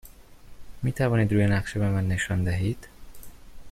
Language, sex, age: Persian, male, 19-29